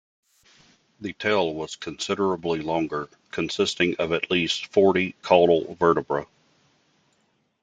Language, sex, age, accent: English, male, 50-59, United States English